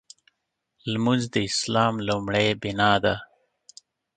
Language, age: Pashto, 30-39